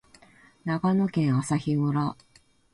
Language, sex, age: Japanese, female, 50-59